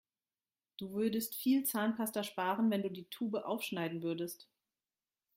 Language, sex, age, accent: German, female, 40-49, Deutschland Deutsch